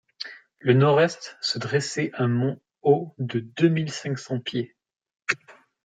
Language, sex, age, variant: French, male, 19-29, Français de métropole